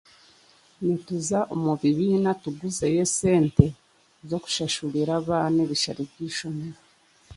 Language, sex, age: Chiga, female, 30-39